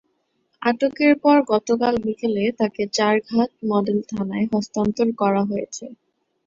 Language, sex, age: Bengali, female, 19-29